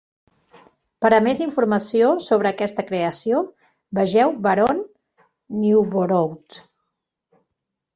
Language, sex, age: Catalan, female, 40-49